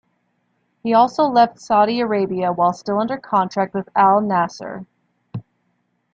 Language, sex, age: English, female, 19-29